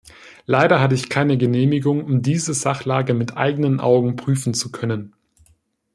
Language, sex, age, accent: German, male, 19-29, Deutschland Deutsch